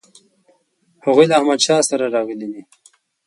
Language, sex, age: Pashto, male, 19-29